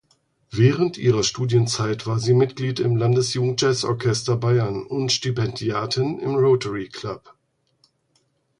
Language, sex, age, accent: German, male, 40-49, Deutschland Deutsch